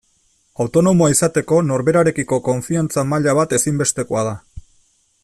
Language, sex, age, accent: Basque, male, 40-49, Erdialdekoa edo Nafarra (Gipuzkoa, Nafarroa)